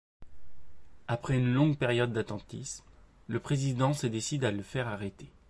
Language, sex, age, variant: French, male, 19-29, Français de métropole